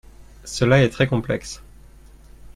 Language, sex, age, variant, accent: French, male, 19-29, Français d'Europe, Français de Suisse